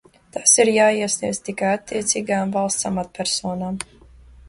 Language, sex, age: Latvian, female, 19-29